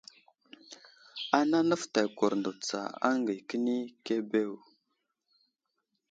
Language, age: Wuzlam, 19-29